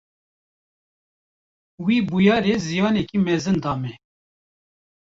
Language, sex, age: Kurdish, male, 50-59